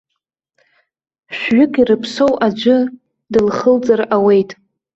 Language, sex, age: Abkhazian, female, 19-29